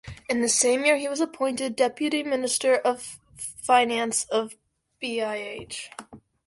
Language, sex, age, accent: English, female, under 19, United States English